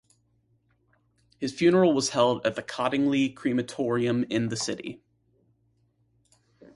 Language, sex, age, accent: English, male, 19-29, United States English